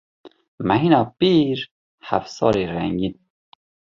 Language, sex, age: Kurdish, male, 40-49